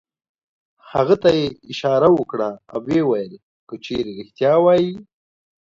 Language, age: Pashto, 19-29